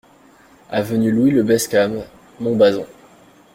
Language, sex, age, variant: French, male, 19-29, Français de métropole